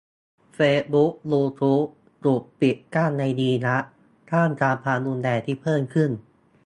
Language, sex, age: Thai, male, 19-29